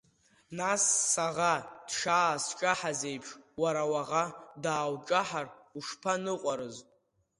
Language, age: Abkhazian, under 19